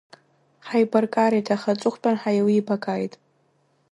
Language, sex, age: Abkhazian, female, under 19